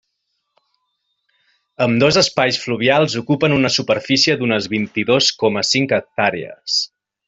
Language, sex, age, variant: Catalan, male, 30-39, Central